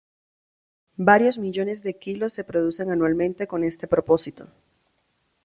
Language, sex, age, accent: Spanish, female, 19-29, Andino-Pacífico: Colombia, Perú, Ecuador, oeste de Bolivia y Venezuela andina